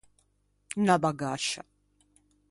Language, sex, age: Ligurian, female, 60-69